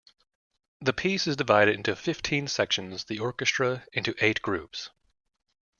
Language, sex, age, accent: English, male, 30-39, United States English